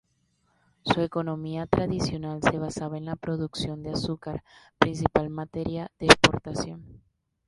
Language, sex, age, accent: Spanish, female, under 19, Caribe: Cuba, Venezuela, Puerto Rico, República Dominicana, Panamá, Colombia caribeña, México caribeño, Costa del golfo de México